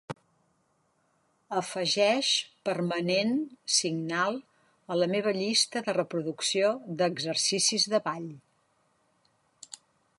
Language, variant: Catalan, Central